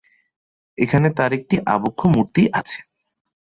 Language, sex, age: Bengali, male, 30-39